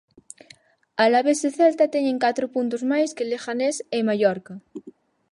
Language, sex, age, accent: Galician, female, under 19, Central (gheada)